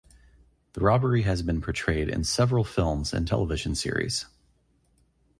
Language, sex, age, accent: English, male, 40-49, United States English